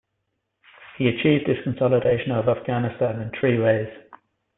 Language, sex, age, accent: English, male, 19-29, Irish English